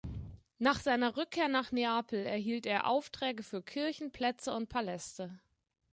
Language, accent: German, Deutschland Deutsch